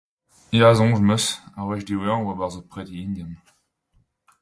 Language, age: Breton, 19-29